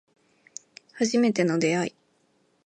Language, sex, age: Japanese, female, 19-29